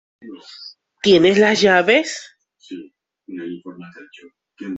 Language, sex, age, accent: Spanish, female, 30-39, Andino-Pacífico: Colombia, Perú, Ecuador, oeste de Bolivia y Venezuela andina